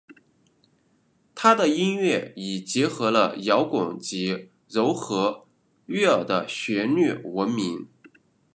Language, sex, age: Chinese, male, 30-39